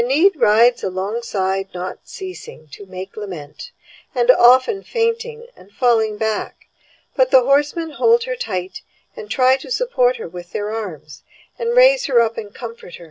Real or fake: real